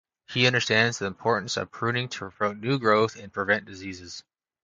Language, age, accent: English, 19-29, United States English